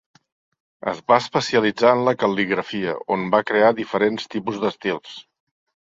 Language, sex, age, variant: Catalan, male, 60-69, Central